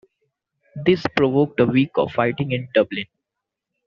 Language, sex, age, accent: English, male, under 19, United States English